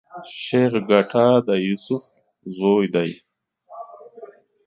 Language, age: Pashto, 50-59